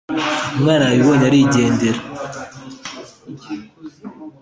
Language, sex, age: Kinyarwanda, male, 19-29